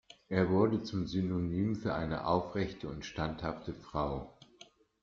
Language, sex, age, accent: German, male, 50-59, Deutschland Deutsch